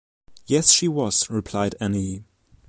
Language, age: English, under 19